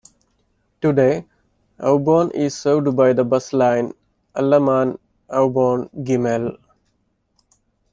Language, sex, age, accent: English, male, 30-39, India and South Asia (India, Pakistan, Sri Lanka)